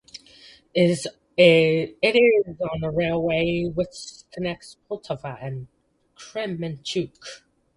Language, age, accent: English, under 19, United States English